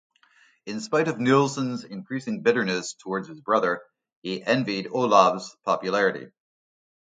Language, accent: English, United States English